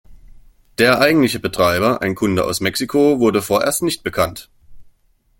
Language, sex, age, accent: German, male, 19-29, Deutschland Deutsch